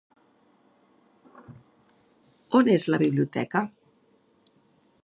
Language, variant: Catalan, Central